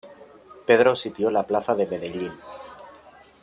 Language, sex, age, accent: Spanish, male, 30-39, España: Norte peninsular (Asturias, Castilla y León, Cantabria, País Vasco, Navarra, Aragón, La Rioja, Guadalajara, Cuenca)